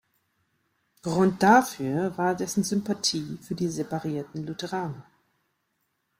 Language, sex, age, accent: German, female, 40-49, Deutschland Deutsch